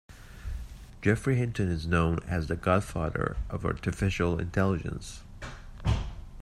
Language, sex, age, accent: English, male, 30-39, United States English